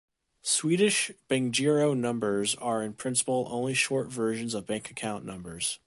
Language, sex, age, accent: English, male, 30-39, United States English